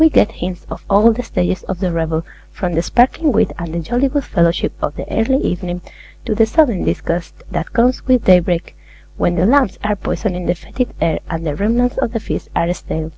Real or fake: real